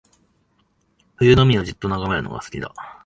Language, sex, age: Japanese, male, 19-29